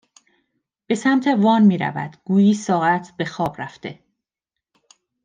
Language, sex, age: Persian, female, 40-49